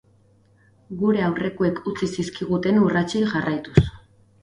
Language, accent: Basque, Mendebalekoa (Araba, Bizkaia, Gipuzkoako mendebaleko herri batzuk)